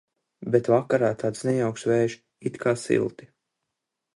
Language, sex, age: Latvian, male, under 19